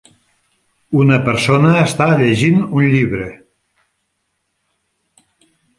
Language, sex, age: Catalan, male, 60-69